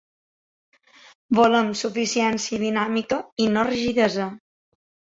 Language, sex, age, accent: Catalan, female, 30-39, mallorquí